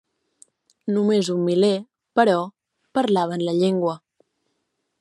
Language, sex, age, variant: Catalan, female, 19-29, Central